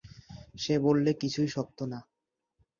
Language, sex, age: Bengali, male, 19-29